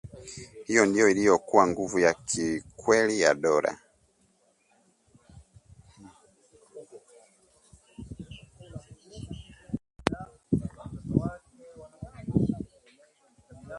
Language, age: Swahili, 30-39